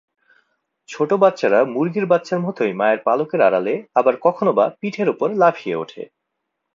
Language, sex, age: Bengali, male, 19-29